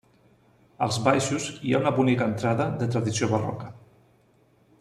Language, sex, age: Catalan, male, 40-49